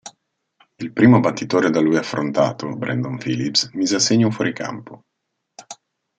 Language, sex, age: Italian, male, 40-49